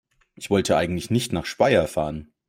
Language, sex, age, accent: German, male, 40-49, Deutschland Deutsch